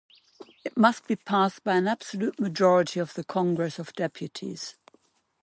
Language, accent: English, England English